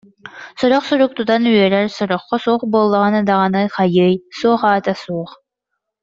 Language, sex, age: Yakut, female, under 19